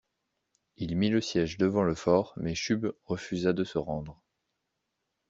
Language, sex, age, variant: French, male, 19-29, Français de métropole